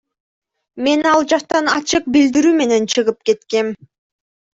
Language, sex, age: Kyrgyz, female, 19-29